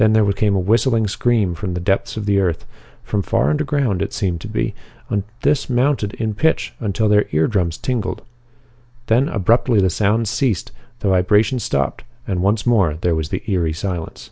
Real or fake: real